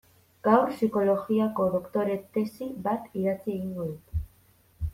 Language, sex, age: Basque, female, 19-29